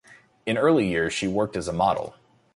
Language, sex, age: English, male, 19-29